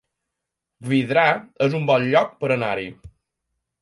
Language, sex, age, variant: Catalan, male, 19-29, Balear